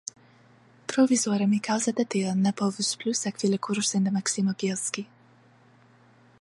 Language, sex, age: Esperanto, female, 19-29